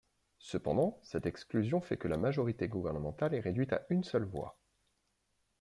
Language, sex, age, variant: French, male, 30-39, Français de métropole